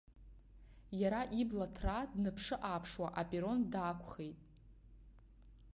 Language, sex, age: Abkhazian, female, 19-29